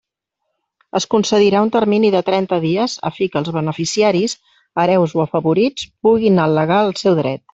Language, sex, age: Catalan, female, 50-59